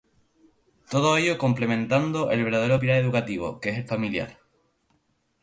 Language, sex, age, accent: Spanish, male, 19-29, España: Islas Canarias